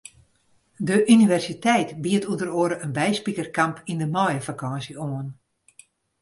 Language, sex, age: Western Frisian, female, 60-69